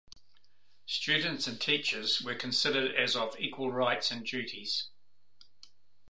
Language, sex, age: English, male, 70-79